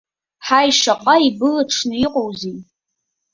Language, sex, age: Abkhazian, female, under 19